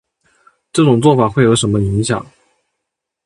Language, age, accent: Chinese, 19-29, 出生地：江西省